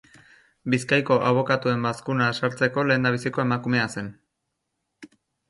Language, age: Basque, 90+